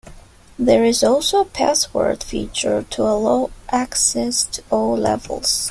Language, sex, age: English, female, 19-29